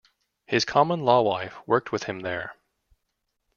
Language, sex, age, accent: English, male, 30-39, United States English